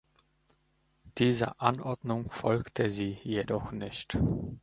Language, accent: German, Polnisch Deutsch